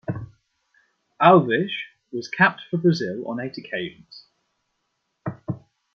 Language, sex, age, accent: English, male, 19-29, England English